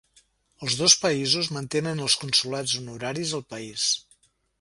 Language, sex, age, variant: Catalan, male, 60-69, Septentrional